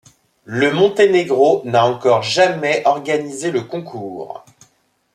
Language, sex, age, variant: French, male, 30-39, Français de métropole